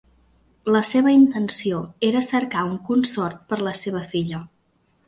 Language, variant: Catalan, Central